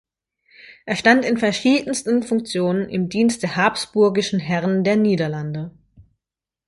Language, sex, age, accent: German, female, 19-29, Deutschland Deutsch